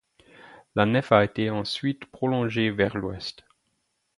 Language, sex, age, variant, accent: French, male, 30-39, Français d'Europe, Français d’Allemagne